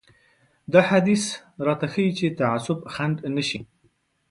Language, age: Pashto, 30-39